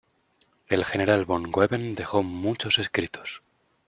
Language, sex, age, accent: Spanish, male, 19-29, España: Centro-Sur peninsular (Madrid, Toledo, Castilla-La Mancha)